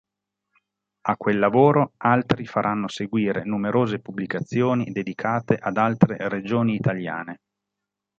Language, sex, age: Italian, male, 50-59